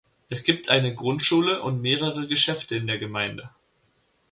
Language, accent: German, Deutschland Deutsch